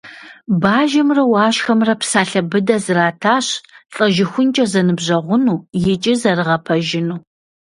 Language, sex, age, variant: Kabardian, female, 40-49, Адыгэбзэ (Къэбэрдей, Кирил, Урысей)